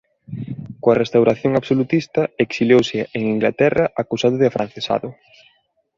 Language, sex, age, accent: Galician, male, 30-39, Normativo (estándar)